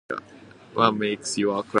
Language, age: English, under 19